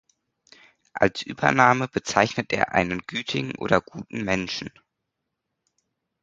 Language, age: German, 19-29